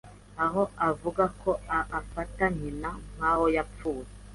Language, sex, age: Kinyarwanda, female, 19-29